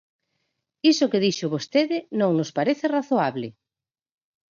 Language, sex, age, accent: Galician, female, 40-49, Normativo (estándar)